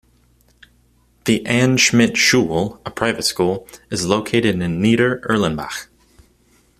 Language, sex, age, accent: English, male, 19-29, United States English